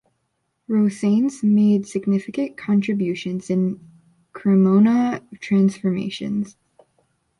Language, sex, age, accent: English, female, under 19, United States English